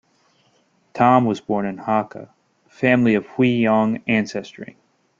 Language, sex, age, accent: English, male, 19-29, United States English